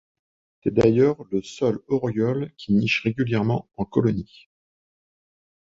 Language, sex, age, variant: French, male, 50-59, Français de métropole